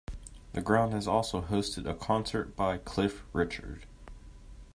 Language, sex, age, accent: English, male, 19-29, United States English